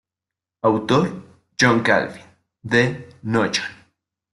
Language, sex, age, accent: Spanish, male, 19-29, México